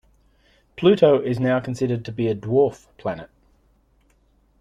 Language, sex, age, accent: English, male, 40-49, Australian English